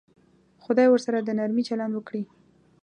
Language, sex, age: Pashto, female, 30-39